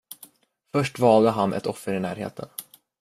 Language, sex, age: Swedish, male, under 19